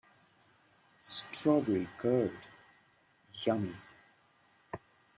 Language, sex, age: English, male, 30-39